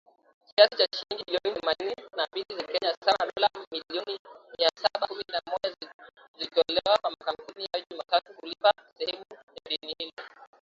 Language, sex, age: Swahili, female, 19-29